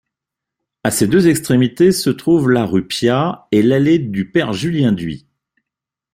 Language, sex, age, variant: French, male, 50-59, Français de métropole